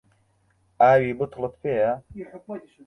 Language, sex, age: Central Kurdish, male, 19-29